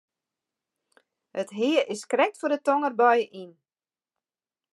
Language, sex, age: Western Frisian, female, 50-59